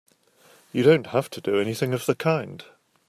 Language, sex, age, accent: English, male, 50-59, England English